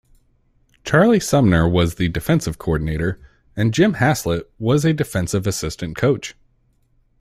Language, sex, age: English, male, 30-39